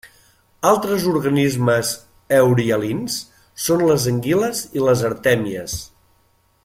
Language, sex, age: Catalan, male, 60-69